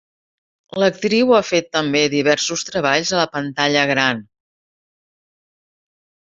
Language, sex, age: Catalan, female, 50-59